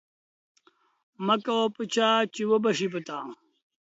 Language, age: Pashto, 50-59